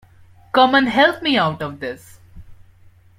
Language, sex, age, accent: English, male, 19-29, India and South Asia (India, Pakistan, Sri Lanka)